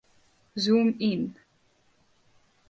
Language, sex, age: Western Frisian, female, 19-29